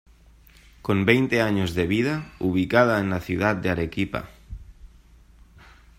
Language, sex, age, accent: Spanish, male, 19-29, España: Centro-Sur peninsular (Madrid, Toledo, Castilla-La Mancha)